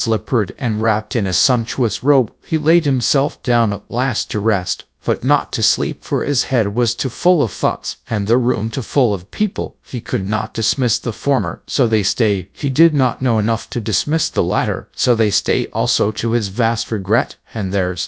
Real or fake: fake